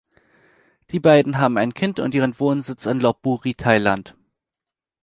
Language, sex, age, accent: German, male, 19-29, Deutschland Deutsch